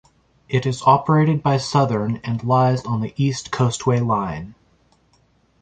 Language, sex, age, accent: English, male, 30-39, United States English